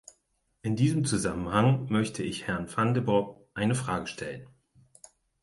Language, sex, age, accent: German, male, 40-49, Deutschland Deutsch; Hochdeutsch